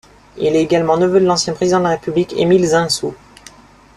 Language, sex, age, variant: French, male, 30-39, Français de métropole